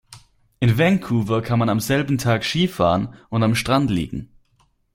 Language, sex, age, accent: German, male, 19-29, Österreichisches Deutsch